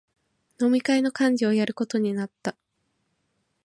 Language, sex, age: Japanese, female, 19-29